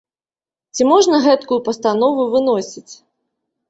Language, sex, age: Belarusian, female, 30-39